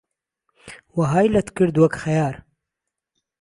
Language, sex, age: Central Kurdish, male, 19-29